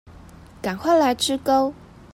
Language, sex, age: Chinese, female, 19-29